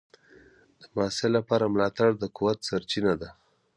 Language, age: Pashto, 19-29